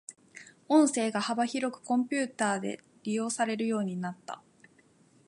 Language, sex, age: Japanese, female, 19-29